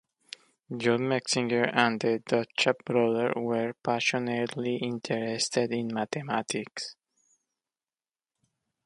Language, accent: English, West Indies and Bermuda (Bahamas, Bermuda, Jamaica, Trinidad)